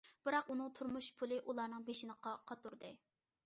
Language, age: Uyghur, 19-29